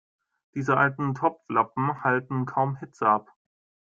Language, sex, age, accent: German, male, 19-29, Deutschland Deutsch